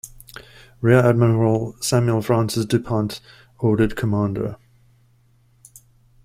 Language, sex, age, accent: English, male, 30-39, Southern African (South Africa, Zimbabwe, Namibia)